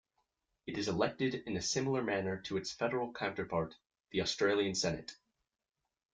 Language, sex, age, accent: English, male, 19-29, United States English